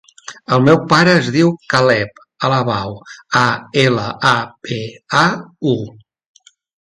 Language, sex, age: Catalan, male, 60-69